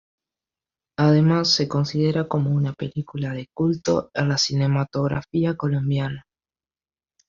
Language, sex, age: Spanish, male, under 19